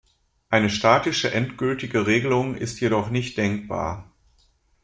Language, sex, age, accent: German, male, 30-39, Deutschland Deutsch